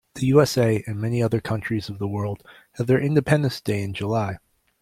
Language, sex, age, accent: English, male, 40-49, United States English